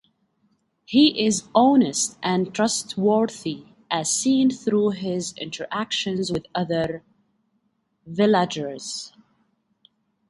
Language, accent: English, United States English